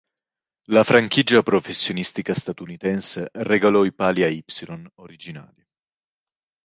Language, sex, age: Italian, male, 19-29